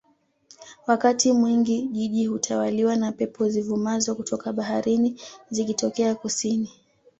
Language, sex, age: Swahili, female, 19-29